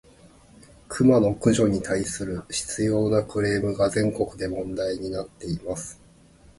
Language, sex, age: Japanese, male, 30-39